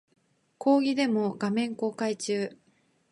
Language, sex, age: Japanese, female, 19-29